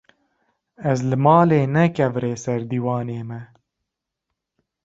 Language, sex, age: Kurdish, male, 19-29